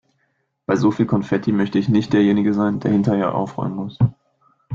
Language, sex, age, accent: German, male, 19-29, Deutschland Deutsch